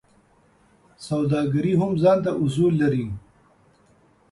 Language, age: Pashto, 50-59